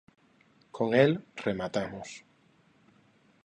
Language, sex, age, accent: Galician, male, 30-39, Neofalante